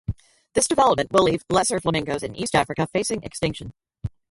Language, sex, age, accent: English, female, 50-59, United States English